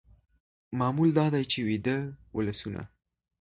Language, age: Pashto, under 19